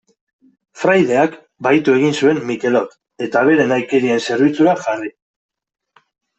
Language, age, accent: Basque, 30-39, Mendebalekoa (Araba, Bizkaia, Gipuzkoako mendebaleko herri batzuk)